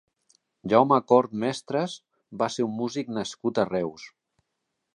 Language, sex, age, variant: Catalan, male, 40-49, Central